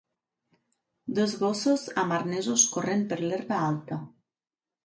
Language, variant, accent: Catalan, Nord-Occidental, nord-occidental